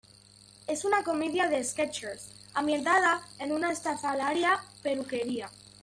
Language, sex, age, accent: Spanish, female, under 19, España: Centro-Sur peninsular (Madrid, Toledo, Castilla-La Mancha)